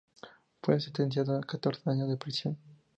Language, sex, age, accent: Spanish, male, 19-29, México